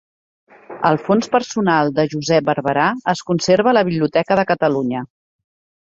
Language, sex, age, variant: Catalan, female, 40-49, Central